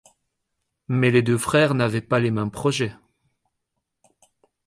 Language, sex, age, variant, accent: French, male, 30-39, Français d'Europe, Français de Belgique